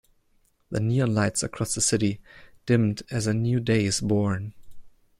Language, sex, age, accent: English, male, 19-29, United States English